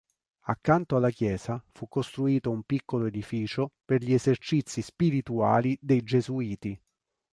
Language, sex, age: Italian, male, 40-49